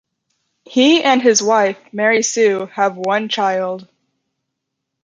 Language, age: English, 19-29